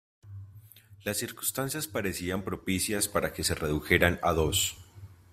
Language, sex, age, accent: Spanish, male, 19-29, Andino-Pacífico: Colombia, Perú, Ecuador, oeste de Bolivia y Venezuela andina